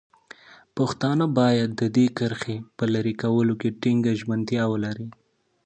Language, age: Pashto, 19-29